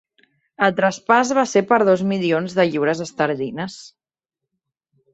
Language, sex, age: Catalan, female, 30-39